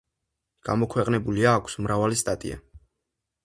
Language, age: Georgian, under 19